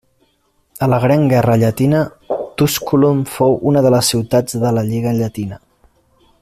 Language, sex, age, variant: Catalan, male, 30-39, Central